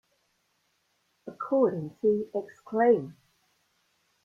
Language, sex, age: English, female, 60-69